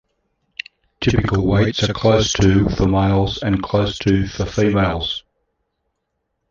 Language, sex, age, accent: English, male, 60-69, Australian English